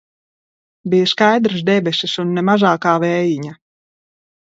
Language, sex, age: Latvian, female, 30-39